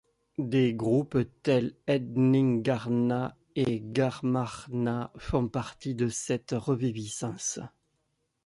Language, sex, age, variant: French, male, 50-59, Français de métropole